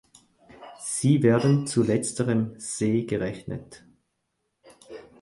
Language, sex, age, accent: German, male, 30-39, Schweizerdeutsch